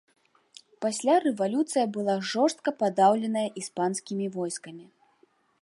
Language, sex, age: Belarusian, female, 30-39